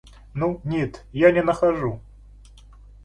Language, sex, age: Russian, male, 40-49